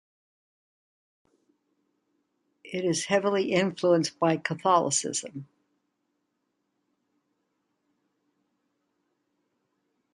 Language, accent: English, United States English